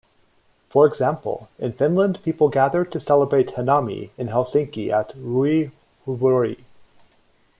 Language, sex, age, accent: English, male, 30-39, United States English